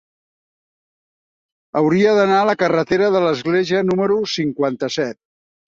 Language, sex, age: Catalan, male, 70-79